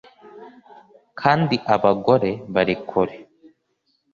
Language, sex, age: Kinyarwanda, male, 19-29